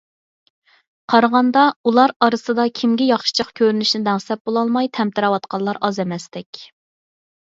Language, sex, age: Uyghur, female, 30-39